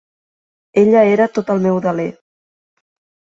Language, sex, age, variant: Catalan, female, 30-39, Central